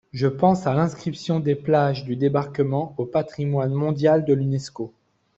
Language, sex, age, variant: French, male, 40-49, Français de métropole